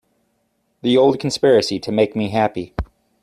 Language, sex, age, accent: English, male, 30-39, United States English